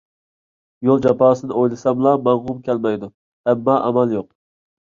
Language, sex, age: Uyghur, male, 19-29